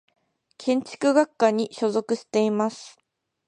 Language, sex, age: Japanese, female, 19-29